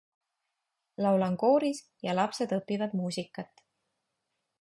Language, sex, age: Estonian, female, 30-39